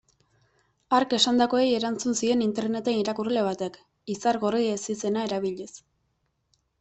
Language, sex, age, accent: Basque, female, 19-29, Erdialdekoa edo Nafarra (Gipuzkoa, Nafarroa)